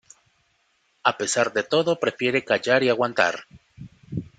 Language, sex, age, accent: Spanish, male, 19-29, América central